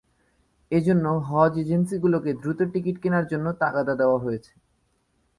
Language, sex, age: Bengali, male, 19-29